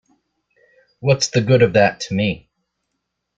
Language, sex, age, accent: English, male, 19-29, United States English